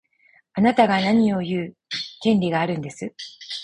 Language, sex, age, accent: Japanese, female, 40-49, 標準語